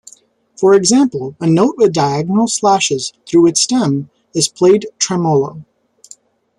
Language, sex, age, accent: English, male, 19-29, United States English